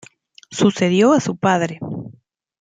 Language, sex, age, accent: Spanish, female, 40-49, Rioplatense: Argentina, Uruguay, este de Bolivia, Paraguay